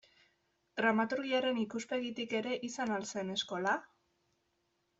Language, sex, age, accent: Basque, female, 19-29, Mendebalekoa (Araba, Bizkaia, Gipuzkoako mendebaleko herri batzuk)